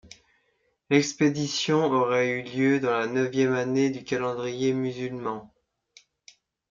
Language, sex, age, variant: French, male, 30-39, Français de métropole